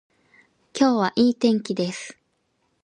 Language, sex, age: Japanese, female, 19-29